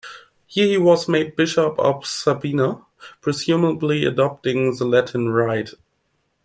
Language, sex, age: English, male, 19-29